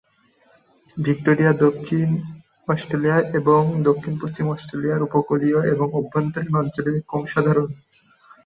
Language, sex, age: Bengali, male, 19-29